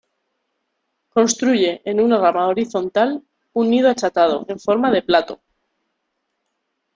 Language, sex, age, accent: Spanish, female, 30-39, España: Centro-Sur peninsular (Madrid, Toledo, Castilla-La Mancha)